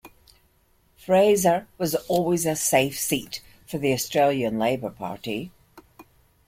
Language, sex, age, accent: English, female, 60-69, Scottish English